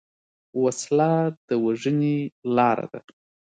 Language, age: Pashto, 30-39